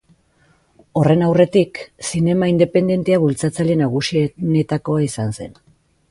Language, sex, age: Basque, female, 40-49